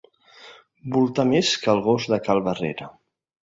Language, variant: Catalan, Central